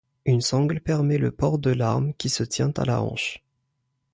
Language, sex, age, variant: French, male, 19-29, Français du nord de l'Afrique